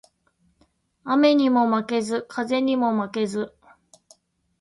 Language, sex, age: Japanese, female, 40-49